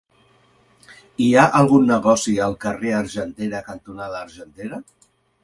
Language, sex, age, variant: Catalan, male, 50-59, Central